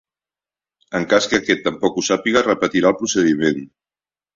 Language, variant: Catalan, Central